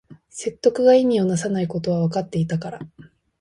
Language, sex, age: Japanese, female, 19-29